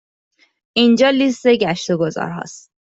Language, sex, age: Persian, female, 30-39